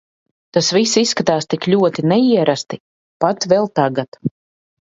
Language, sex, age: Latvian, female, 40-49